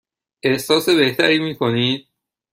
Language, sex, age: Persian, male, 30-39